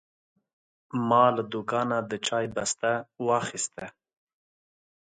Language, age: Pashto, 30-39